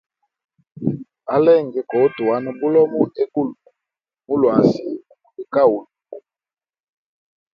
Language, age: Hemba, 40-49